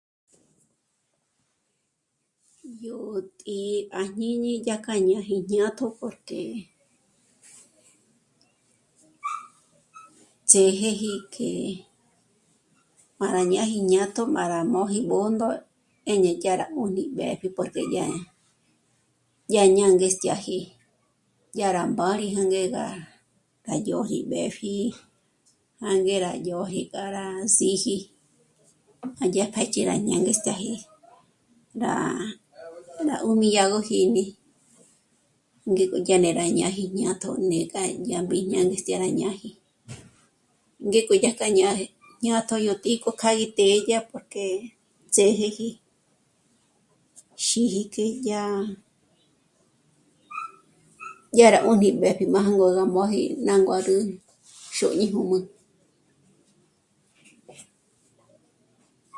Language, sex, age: Michoacán Mazahua, female, 19-29